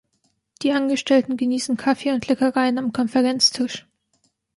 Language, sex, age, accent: German, female, 19-29, Deutschland Deutsch